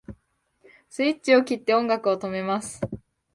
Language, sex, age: Japanese, female, 19-29